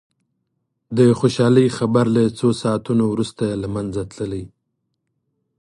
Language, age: Pashto, 30-39